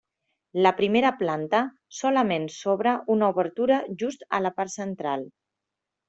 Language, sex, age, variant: Catalan, female, 40-49, Central